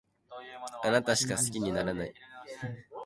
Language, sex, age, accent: Japanese, male, 19-29, 標準語